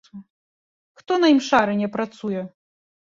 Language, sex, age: Belarusian, female, 30-39